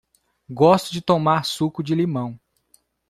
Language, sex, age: Portuguese, male, 40-49